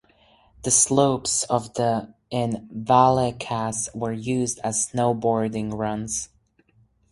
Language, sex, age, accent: English, male, 19-29, United States English